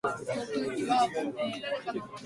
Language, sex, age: Japanese, female, 19-29